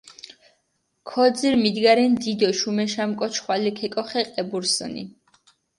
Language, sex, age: Mingrelian, female, 19-29